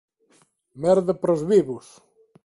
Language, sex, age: Galician, male, 40-49